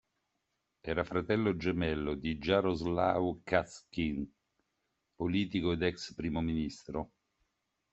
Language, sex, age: Italian, male, 50-59